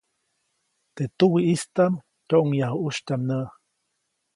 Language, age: Copainalá Zoque, 19-29